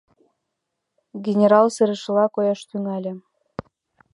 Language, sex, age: Mari, female, under 19